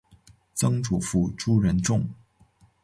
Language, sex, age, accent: Chinese, male, under 19, 出生地：黑龙江省